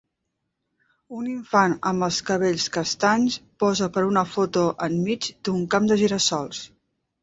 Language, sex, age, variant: Catalan, female, 50-59, Central